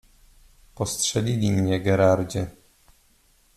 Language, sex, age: Polish, male, 30-39